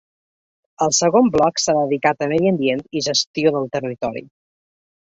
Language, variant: Catalan, Balear